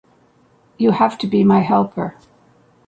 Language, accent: English, Canadian English